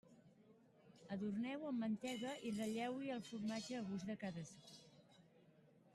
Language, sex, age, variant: Catalan, female, under 19, Central